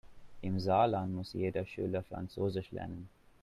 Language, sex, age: German, male, 19-29